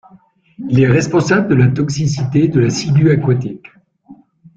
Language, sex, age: French, male, 60-69